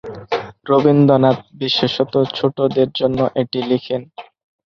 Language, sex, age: Bengali, male, 19-29